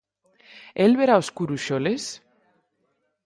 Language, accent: Galician, Normativo (estándar)